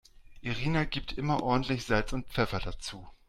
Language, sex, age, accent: German, male, 40-49, Deutschland Deutsch